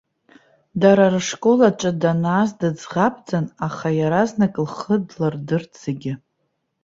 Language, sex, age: Abkhazian, female, 40-49